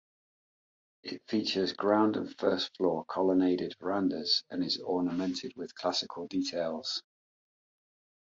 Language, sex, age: English, male, 40-49